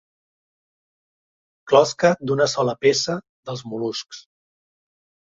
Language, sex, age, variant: Catalan, male, 40-49, Central